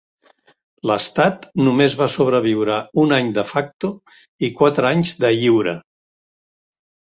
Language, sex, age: Catalan, male, 60-69